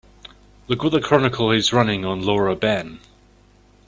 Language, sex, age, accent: English, male, 30-39, England English